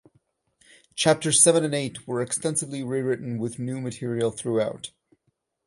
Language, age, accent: English, 19-29, United States English